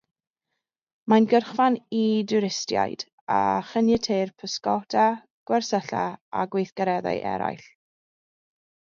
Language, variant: Welsh, South-Eastern Welsh